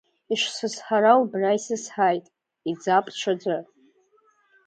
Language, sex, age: Abkhazian, female, under 19